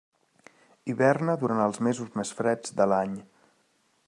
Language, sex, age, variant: Catalan, male, 30-39, Central